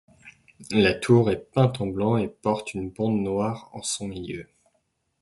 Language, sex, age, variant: French, male, 19-29, Français de métropole